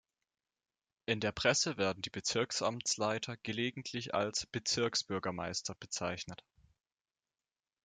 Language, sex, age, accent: German, male, under 19, Deutschland Deutsch